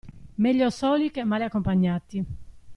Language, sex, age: Italian, female, 50-59